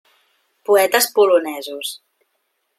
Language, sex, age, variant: Catalan, female, 19-29, Central